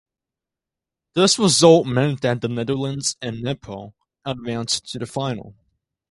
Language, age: English, under 19